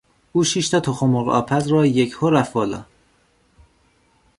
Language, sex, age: Persian, male, 19-29